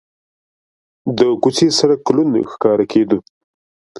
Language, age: Pashto, 19-29